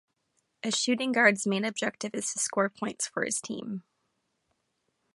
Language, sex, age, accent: English, female, 19-29, United States English